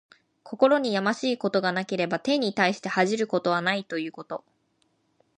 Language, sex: Japanese, female